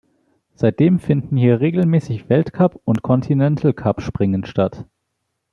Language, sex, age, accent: German, male, 19-29, Deutschland Deutsch